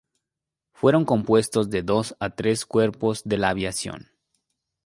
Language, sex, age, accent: Spanish, male, 19-29, México